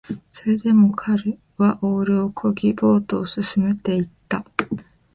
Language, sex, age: Japanese, female, 19-29